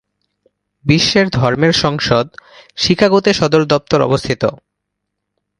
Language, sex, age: Bengali, male, 19-29